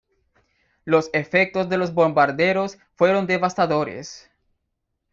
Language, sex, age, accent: Spanish, male, 19-29, América central